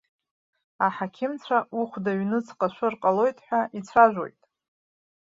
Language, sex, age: Abkhazian, female, 40-49